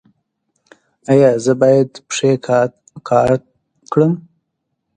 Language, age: Pashto, 19-29